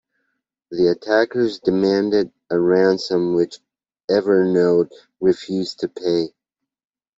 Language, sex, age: English, male, 30-39